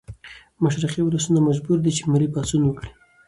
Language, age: Pashto, 19-29